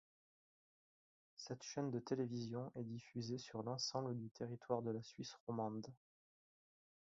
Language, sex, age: French, male, 30-39